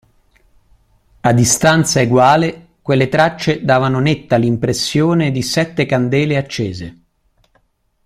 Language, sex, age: Italian, male, 40-49